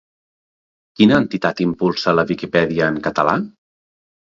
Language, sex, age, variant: Catalan, male, 40-49, Central